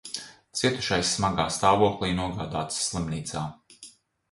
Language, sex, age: Latvian, male, 30-39